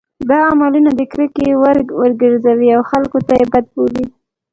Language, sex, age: Pashto, female, 19-29